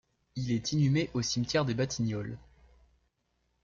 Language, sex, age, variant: French, male, under 19, Français de métropole